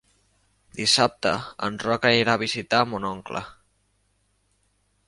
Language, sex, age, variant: Catalan, male, under 19, Balear